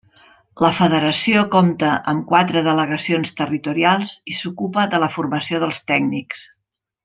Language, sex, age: Catalan, female, 60-69